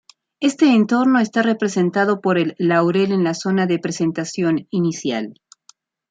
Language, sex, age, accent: Spanish, female, 50-59, México